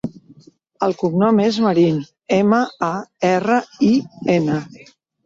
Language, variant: Catalan, Central